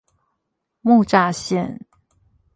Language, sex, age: Chinese, female, 30-39